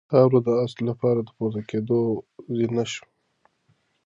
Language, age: Pashto, 30-39